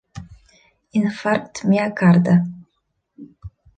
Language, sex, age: Bashkir, female, 19-29